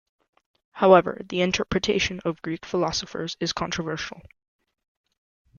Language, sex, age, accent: English, male, under 19, United States English